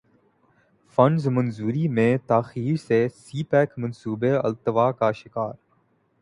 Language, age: Urdu, 19-29